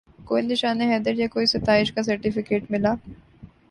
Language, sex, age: Urdu, male, 19-29